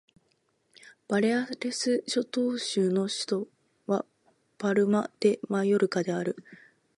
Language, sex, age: Japanese, female, 19-29